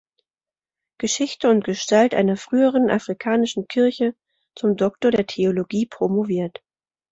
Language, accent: German, Deutschland Deutsch